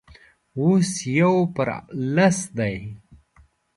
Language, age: Pashto, 19-29